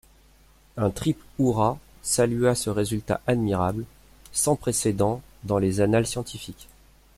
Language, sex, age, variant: French, male, 30-39, Français de métropole